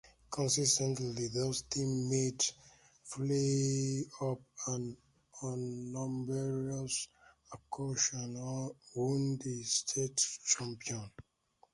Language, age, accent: English, 19-29, United States English; England English